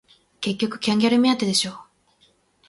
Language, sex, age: Japanese, female, 19-29